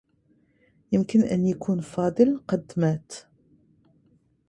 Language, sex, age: Arabic, female, 30-39